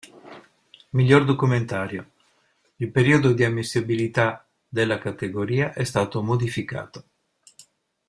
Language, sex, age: Italian, male, 60-69